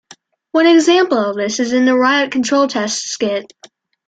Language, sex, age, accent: English, female, under 19, United States English